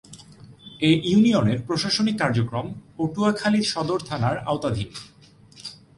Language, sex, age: Bengali, male, 30-39